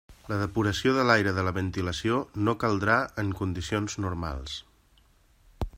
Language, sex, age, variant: Catalan, male, 40-49, Central